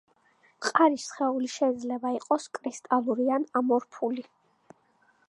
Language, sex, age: Georgian, female, 19-29